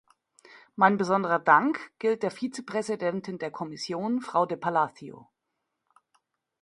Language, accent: German, Deutschland Deutsch